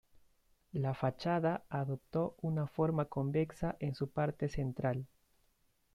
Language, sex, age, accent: Spanish, male, 19-29, Andino-Pacífico: Colombia, Perú, Ecuador, oeste de Bolivia y Venezuela andina